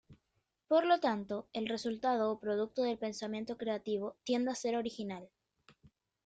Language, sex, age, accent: Spanish, female, under 19, Chileno: Chile, Cuyo